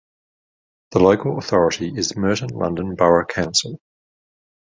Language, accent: English, Australian English